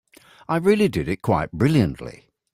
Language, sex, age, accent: English, male, 70-79, England English